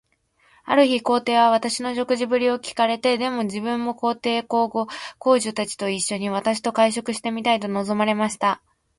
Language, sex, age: Japanese, female, 19-29